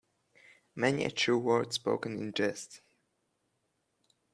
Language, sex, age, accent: English, male, under 19, United States English